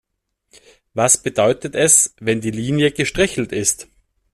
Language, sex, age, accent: German, male, 30-39, Österreichisches Deutsch